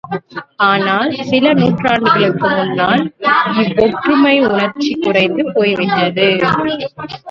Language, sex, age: Tamil, female, 19-29